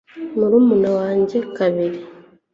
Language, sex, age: Kinyarwanda, female, 19-29